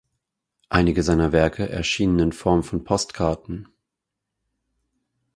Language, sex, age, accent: German, male, 30-39, Deutschland Deutsch